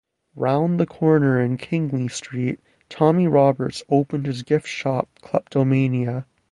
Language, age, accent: English, 19-29, United States English